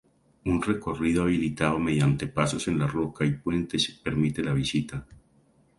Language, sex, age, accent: Spanish, male, 50-59, Andino-Pacífico: Colombia, Perú, Ecuador, oeste de Bolivia y Venezuela andina